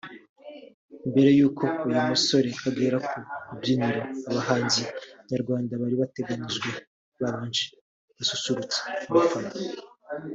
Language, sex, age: Kinyarwanda, male, 19-29